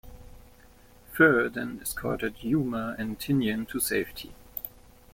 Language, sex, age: English, male, 19-29